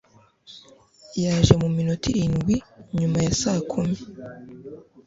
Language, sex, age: Kinyarwanda, female, under 19